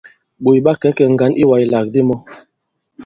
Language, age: Bankon, 40-49